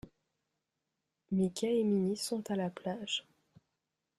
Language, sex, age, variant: French, female, under 19, Français de métropole